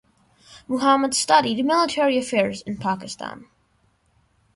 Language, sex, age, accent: English, male, under 19, United States English